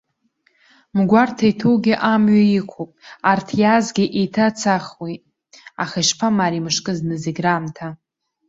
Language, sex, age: Abkhazian, female, under 19